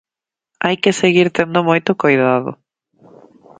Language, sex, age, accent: Galician, female, 30-39, Normativo (estándar)